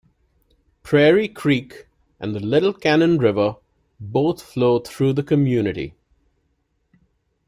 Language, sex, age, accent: English, male, 40-49, India and South Asia (India, Pakistan, Sri Lanka)